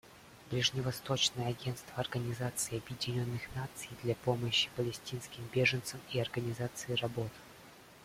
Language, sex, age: Russian, male, 19-29